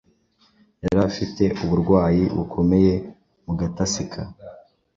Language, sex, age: Kinyarwanda, male, under 19